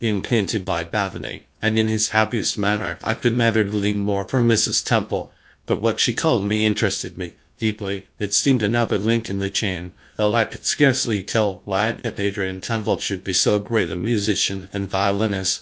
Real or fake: fake